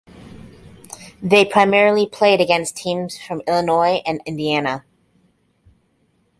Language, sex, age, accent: English, female, 40-49, United States English